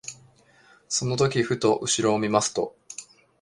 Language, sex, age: Japanese, male, 19-29